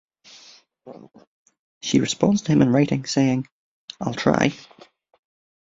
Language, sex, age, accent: English, male, 30-39, Irish English